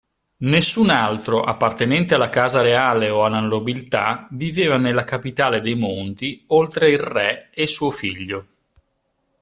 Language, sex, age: Italian, male, 40-49